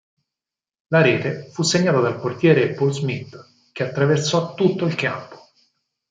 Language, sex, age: Italian, male, 30-39